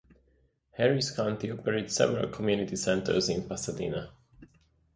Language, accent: English, United States English